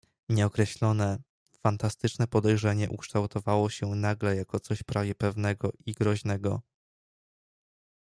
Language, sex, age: Polish, male, 19-29